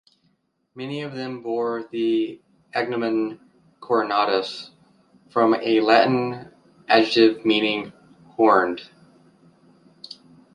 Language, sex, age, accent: English, male, 30-39, United States English